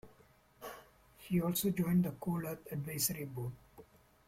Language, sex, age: English, male, 50-59